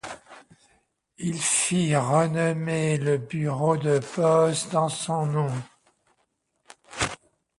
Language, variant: French, Français de métropole